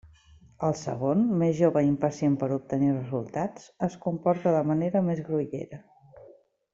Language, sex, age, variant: Catalan, female, 19-29, Central